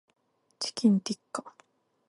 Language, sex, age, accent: Japanese, female, 19-29, 関西弁